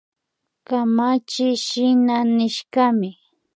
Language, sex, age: Imbabura Highland Quichua, female, under 19